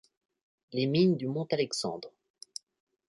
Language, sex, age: French, male, 19-29